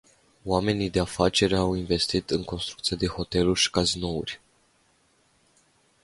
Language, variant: Romanian, Romanian-Romania